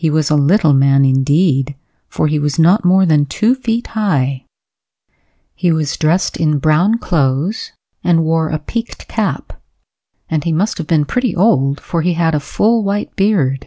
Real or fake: real